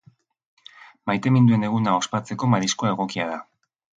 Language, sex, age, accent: Basque, male, 40-49, Erdialdekoa edo Nafarra (Gipuzkoa, Nafarroa)